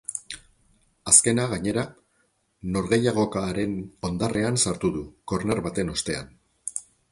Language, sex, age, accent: Basque, male, 50-59, Mendebalekoa (Araba, Bizkaia, Gipuzkoako mendebaleko herri batzuk)